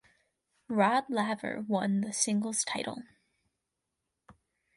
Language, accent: English, United States English